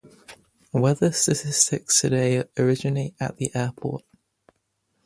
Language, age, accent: English, 19-29, England English